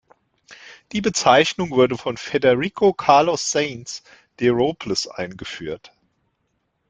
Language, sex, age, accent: German, male, 40-49, Deutschland Deutsch